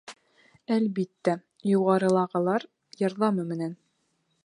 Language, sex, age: Bashkir, female, 19-29